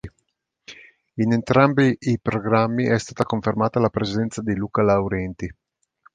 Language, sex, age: Italian, male, 50-59